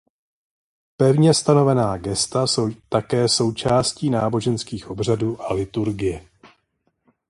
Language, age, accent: Czech, 40-49, pražský